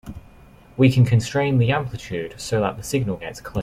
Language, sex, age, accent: English, male, under 19, England English